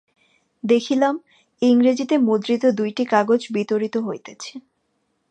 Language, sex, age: Bengali, female, 19-29